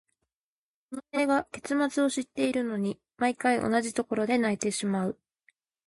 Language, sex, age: Japanese, female, 19-29